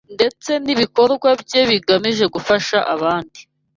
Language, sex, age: Kinyarwanda, female, 19-29